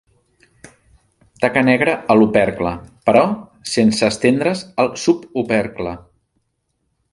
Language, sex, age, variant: Catalan, male, 50-59, Central